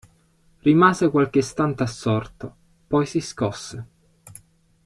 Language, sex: Italian, male